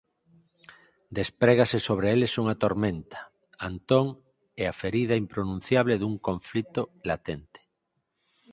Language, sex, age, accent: Galician, male, 50-59, Central (gheada)